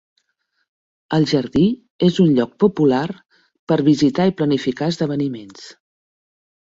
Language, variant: Catalan, Central